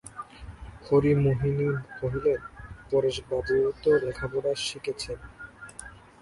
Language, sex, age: Bengali, male, 19-29